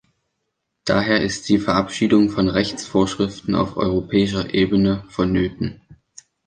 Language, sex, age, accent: German, male, under 19, Deutschland Deutsch